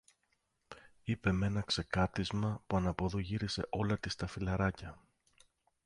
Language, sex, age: Greek, male, 30-39